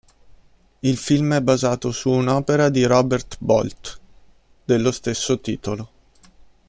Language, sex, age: Italian, male, 30-39